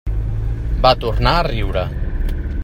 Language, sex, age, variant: Catalan, male, 40-49, Central